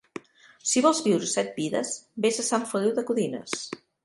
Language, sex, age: Catalan, female, 50-59